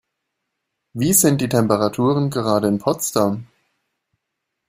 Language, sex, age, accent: German, male, 19-29, Deutschland Deutsch